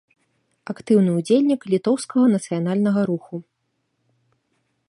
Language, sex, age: Belarusian, female, 19-29